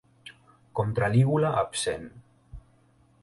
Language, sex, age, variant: Catalan, male, 19-29, Central